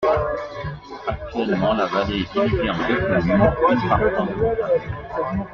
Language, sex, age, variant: French, male, 40-49, Français de métropole